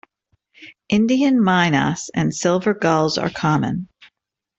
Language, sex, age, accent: English, female, 50-59, United States English